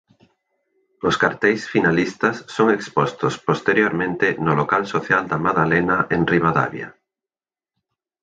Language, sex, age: Galician, male, 40-49